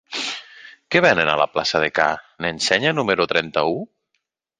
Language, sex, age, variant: Catalan, male, 30-39, Nord-Occidental